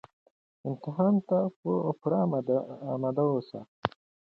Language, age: Pashto, 19-29